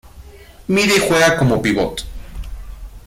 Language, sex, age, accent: Spanish, male, 19-29, México